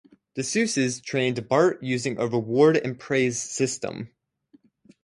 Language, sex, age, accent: English, male, under 19, United States English